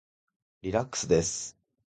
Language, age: Japanese, 19-29